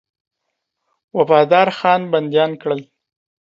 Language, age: Pashto, 30-39